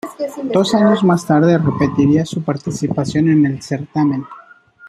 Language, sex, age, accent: Spanish, male, 19-29, México